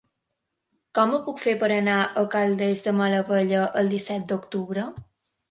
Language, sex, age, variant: Catalan, female, under 19, Balear